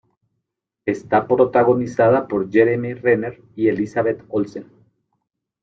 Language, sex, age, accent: Spanish, male, 40-49, América central